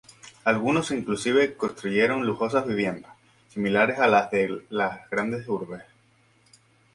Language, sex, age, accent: Spanish, male, 19-29, España: Islas Canarias